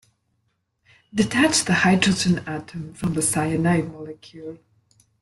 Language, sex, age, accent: English, female, 19-29, India and South Asia (India, Pakistan, Sri Lanka)